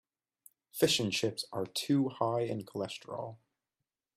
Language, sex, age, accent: English, male, 19-29, Australian English